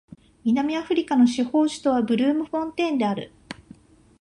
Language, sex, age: Japanese, female, 50-59